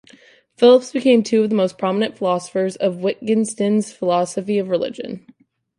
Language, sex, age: English, female, 19-29